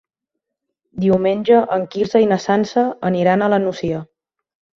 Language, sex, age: Catalan, female, 19-29